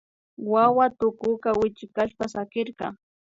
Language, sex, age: Imbabura Highland Quichua, female, 19-29